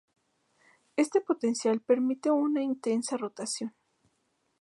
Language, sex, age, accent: Spanish, female, 19-29, México